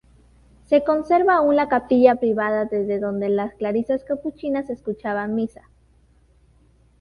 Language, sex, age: Spanish, female, under 19